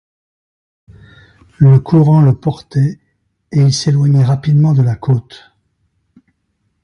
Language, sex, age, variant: French, male, 70-79, Français de métropole